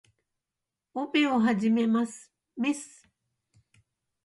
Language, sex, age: Japanese, female, 60-69